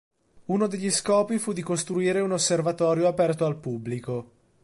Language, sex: Italian, male